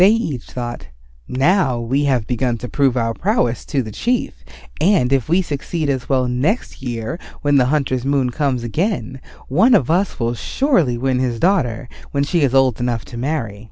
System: none